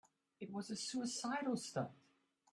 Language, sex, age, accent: English, male, 19-29, Southern African (South Africa, Zimbabwe, Namibia)